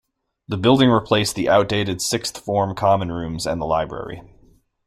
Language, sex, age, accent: English, male, 19-29, United States English